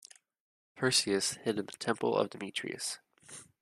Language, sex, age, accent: English, male, 19-29, United States English